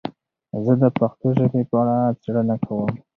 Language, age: Pashto, 19-29